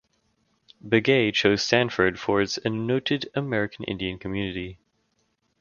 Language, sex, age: English, male, under 19